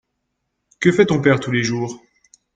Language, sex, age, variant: French, male, 30-39, Français de métropole